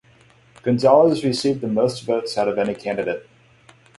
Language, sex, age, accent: English, male, 19-29, United States English